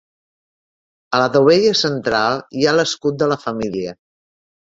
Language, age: Catalan, 60-69